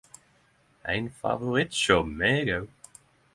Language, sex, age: Norwegian Nynorsk, male, 30-39